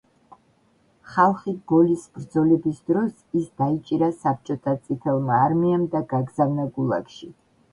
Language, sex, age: Georgian, female, 70-79